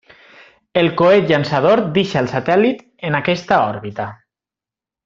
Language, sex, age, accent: Catalan, male, 19-29, valencià